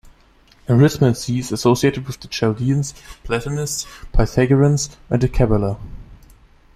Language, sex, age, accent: English, male, under 19, England English